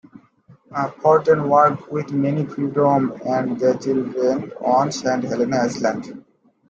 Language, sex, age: English, male, 19-29